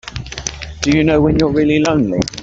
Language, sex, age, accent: English, male, 30-39, New Zealand English